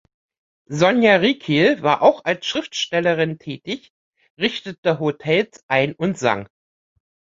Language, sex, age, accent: German, female, 50-59, Deutschland Deutsch